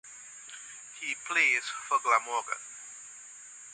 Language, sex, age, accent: English, male, 40-49, West Indies and Bermuda (Bahamas, Bermuda, Jamaica, Trinidad)